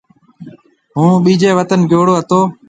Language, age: Marwari (Pakistan), 40-49